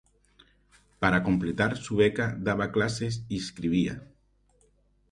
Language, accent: Spanish, España: Sur peninsular (Andalucia, Extremadura, Murcia)